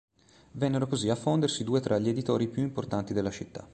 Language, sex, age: Italian, male, 40-49